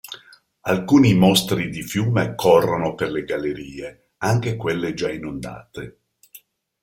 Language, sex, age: Italian, male, 60-69